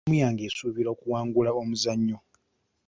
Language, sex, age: Ganda, male, 19-29